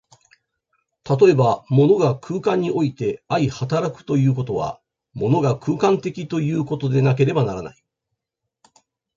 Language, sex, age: Japanese, male, 50-59